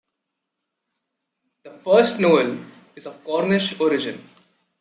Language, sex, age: English, male, 19-29